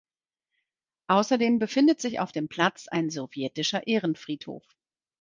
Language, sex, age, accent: German, female, 50-59, Deutschland Deutsch